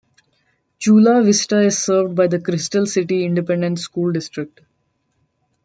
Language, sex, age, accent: English, female, 19-29, India and South Asia (India, Pakistan, Sri Lanka)